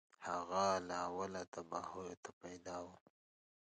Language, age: Pashto, 19-29